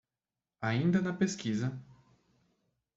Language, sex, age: Portuguese, male, 19-29